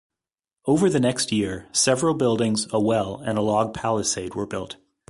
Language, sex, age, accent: English, male, 40-49, United States English